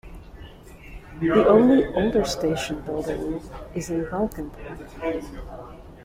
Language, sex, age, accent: English, female, 40-49, United States English